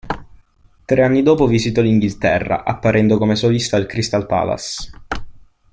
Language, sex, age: Italian, male, under 19